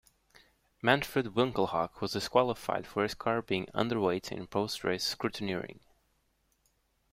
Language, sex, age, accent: English, male, 19-29, United States English